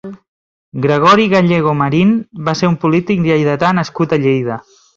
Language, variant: Catalan, Central